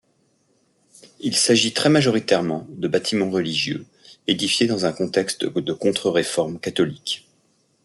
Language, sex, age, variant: French, male, 40-49, Français de métropole